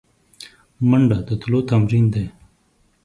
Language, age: Pashto, 30-39